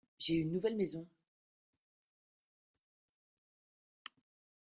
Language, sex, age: French, female, 50-59